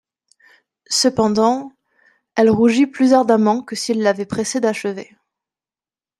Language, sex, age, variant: French, female, 30-39, Français de métropole